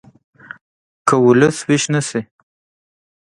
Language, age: Pashto, 19-29